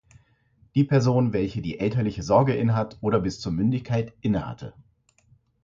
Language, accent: German, Deutschland Deutsch; Hochdeutsch